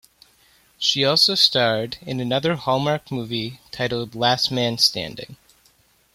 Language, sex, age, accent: English, male, 19-29, United States English